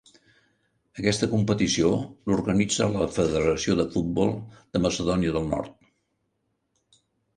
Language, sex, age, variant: Catalan, male, 70-79, Central